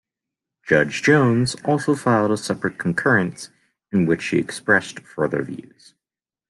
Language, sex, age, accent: English, male, 19-29, United States English